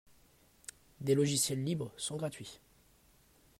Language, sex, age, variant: French, male, 30-39, Français de métropole